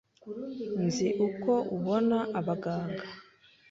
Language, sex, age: Kinyarwanda, female, 19-29